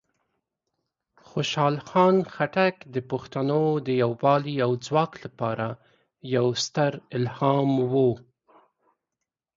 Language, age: Pashto, 30-39